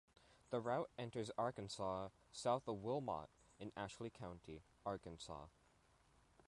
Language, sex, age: English, male, under 19